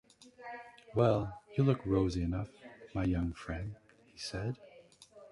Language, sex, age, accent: English, male, 60-69, United States English